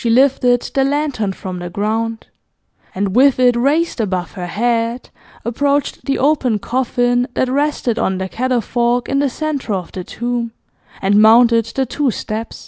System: none